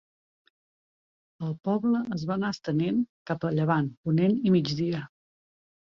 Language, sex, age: Catalan, female, 60-69